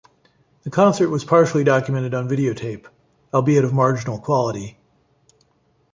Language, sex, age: English, male, 40-49